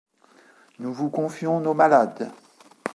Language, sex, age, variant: French, male, 40-49, Français de métropole